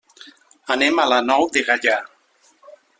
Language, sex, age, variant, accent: Catalan, male, 40-49, Valencià meridional, valencià